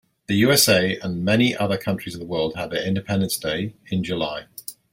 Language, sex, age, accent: English, male, 50-59, England English